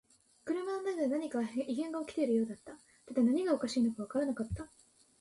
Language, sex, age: Japanese, female, 19-29